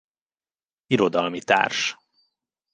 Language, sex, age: Hungarian, male, 30-39